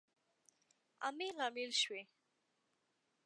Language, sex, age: Pashto, female, 19-29